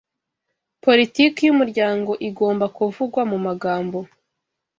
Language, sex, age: Kinyarwanda, female, 19-29